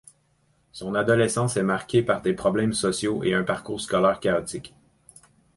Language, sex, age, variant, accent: French, male, 30-39, Français d'Amérique du Nord, Français du Canada